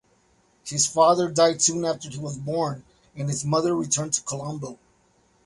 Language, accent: English, United States English